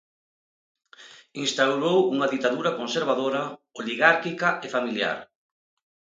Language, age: Galician, 40-49